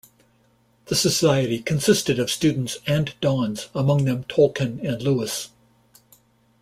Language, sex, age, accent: English, male, 60-69, United States English